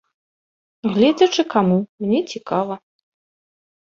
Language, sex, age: Belarusian, female, 30-39